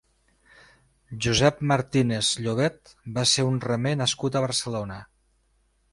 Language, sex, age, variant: Catalan, male, 50-59, Nord-Occidental